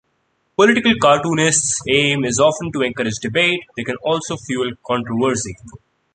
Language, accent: English, India and South Asia (India, Pakistan, Sri Lanka)